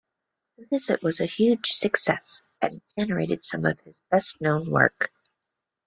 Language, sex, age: English, female, 50-59